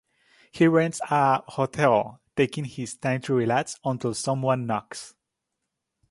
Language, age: English, 19-29